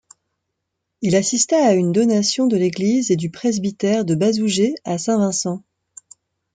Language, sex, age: French, female, 40-49